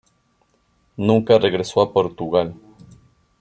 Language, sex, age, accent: Spanish, male, 30-39, Andino-Pacífico: Colombia, Perú, Ecuador, oeste de Bolivia y Venezuela andina